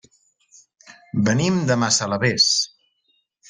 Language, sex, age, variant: Catalan, male, 40-49, Central